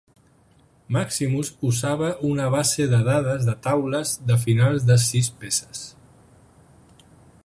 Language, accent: Catalan, central; valencià